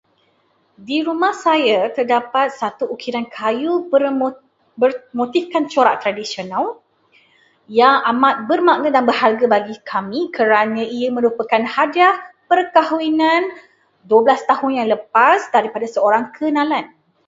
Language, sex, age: Malay, female, 30-39